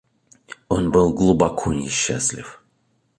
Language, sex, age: Russian, male, 19-29